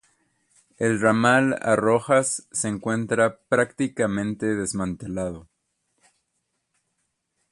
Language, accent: Spanish, México